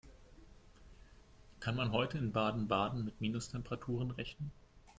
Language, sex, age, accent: German, male, 19-29, Deutschland Deutsch